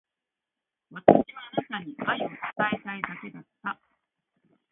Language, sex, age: Japanese, female, 50-59